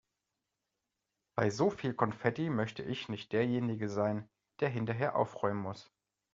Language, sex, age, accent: German, male, 40-49, Deutschland Deutsch